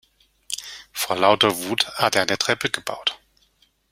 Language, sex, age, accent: German, male, 50-59, Deutschland Deutsch